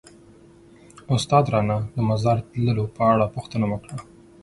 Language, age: Pashto, 30-39